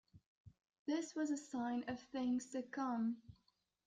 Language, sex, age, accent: English, female, under 19, England English